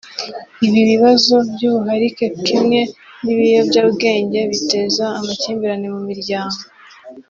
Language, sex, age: Kinyarwanda, female, 19-29